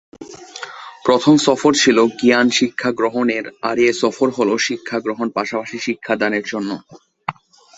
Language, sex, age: Bengali, male, 19-29